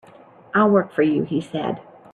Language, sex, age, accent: English, female, 50-59, United States English